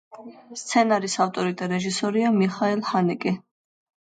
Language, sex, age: Georgian, female, 19-29